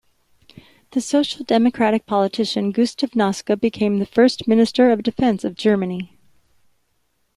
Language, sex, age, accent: English, female, 50-59, United States English